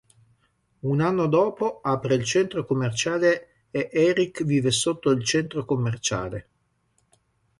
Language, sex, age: Italian, male, 50-59